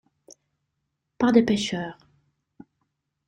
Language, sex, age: French, female, 30-39